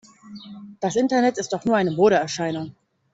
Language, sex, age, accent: German, female, 19-29, Deutschland Deutsch